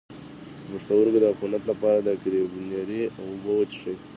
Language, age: Pashto, under 19